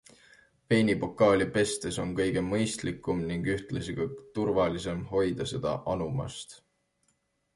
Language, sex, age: Estonian, male, 19-29